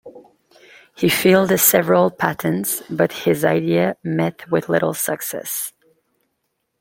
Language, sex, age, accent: English, female, 19-29, Canadian English